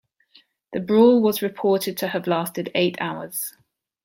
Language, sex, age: English, female, 30-39